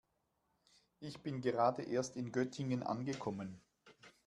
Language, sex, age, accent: German, male, 50-59, Schweizerdeutsch